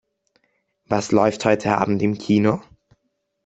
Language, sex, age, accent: German, male, under 19, Österreichisches Deutsch